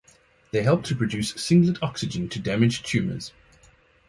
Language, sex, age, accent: English, male, 30-39, Southern African (South Africa, Zimbabwe, Namibia)